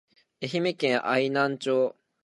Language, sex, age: Japanese, male, 19-29